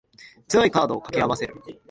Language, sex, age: Japanese, male, 19-29